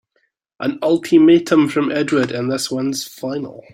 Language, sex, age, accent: English, male, 30-39, Scottish English